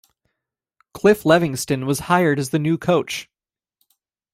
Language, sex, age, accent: English, male, 19-29, United States English